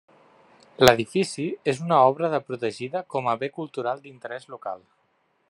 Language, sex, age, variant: Catalan, male, 30-39, Central